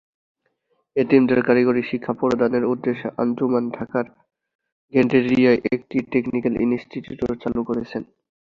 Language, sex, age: Bengali, male, 19-29